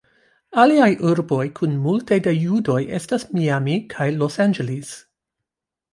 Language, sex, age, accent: Esperanto, female, 50-59, Internacia